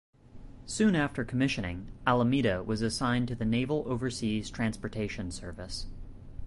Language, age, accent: English, 19-29, United States English